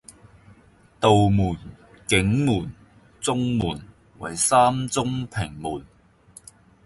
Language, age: Cantonese, 30-39